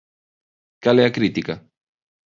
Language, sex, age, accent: Galician, male, 19-29, Central (gheada); Neofalante